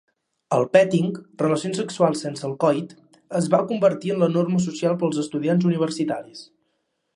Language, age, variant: Catalan, under 19, Central